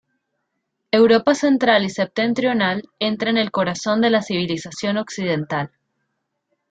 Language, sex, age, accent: Spanish, female, 19-29, Caribe: Cuba, Venezuela, Puerto Rico, República Dominicana, Panamá, Colombia caribeña, México caribeño, Costa del golfo de México